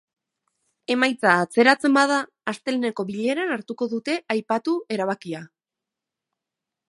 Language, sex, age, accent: Basque, female, 19-29, Erdialdekoa edo Nafarra (Gipuzkoa, Nafarroa)